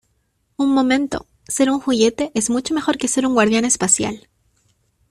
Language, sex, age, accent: Spanish, female, 19-29, Chileno: Chile, Cuyo